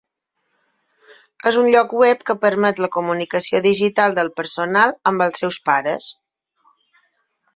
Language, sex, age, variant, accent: Catalan, female, 40-49, Balear, mallorquí; Palma